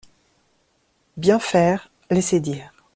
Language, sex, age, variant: French, female, 40-49, Français de métropole